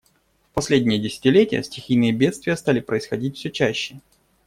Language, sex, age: Russian, male, 40-49